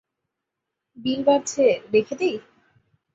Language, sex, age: Bengali, female, 19-29